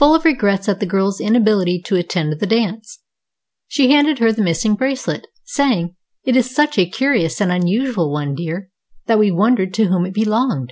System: none